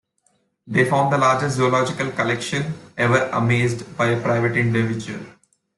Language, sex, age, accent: English, male, 19-29, India and South Asia (India, Pakistan, Sri Lanka)